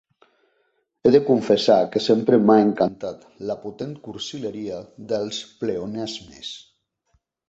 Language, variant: Catalan, Central